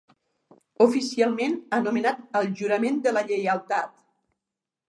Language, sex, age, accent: Catalan, female, 60-69, occidental